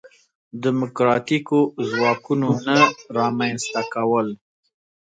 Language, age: Pashto, 30-39